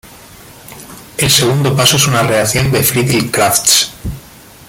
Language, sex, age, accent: Spanish, male, 30-39, España: Sur peninsular (Andalucia, Extremadura, Murcia)